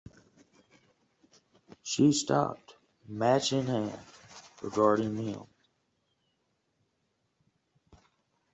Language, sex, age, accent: English, male, 30-39, United States English